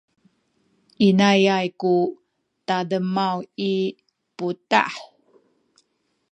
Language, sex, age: Sakizaya, female, 50-59